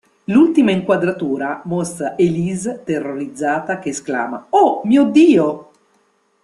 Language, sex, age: Italian, female, 50-59